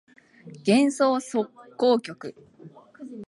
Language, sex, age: Japanese, female, 19-29